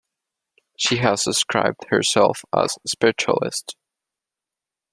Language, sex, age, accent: English, male, 19-29, United States English